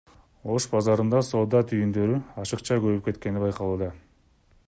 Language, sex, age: Kyrgyz, male, 19-29